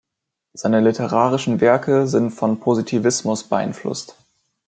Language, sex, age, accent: German, male, under 19, Deutschland Deutsch